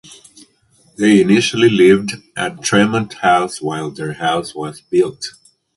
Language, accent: English, United States English